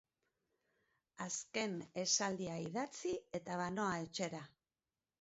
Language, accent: Basque, Erdialdekoa edo Nafarra (Gipuzkoa, Nafarroa)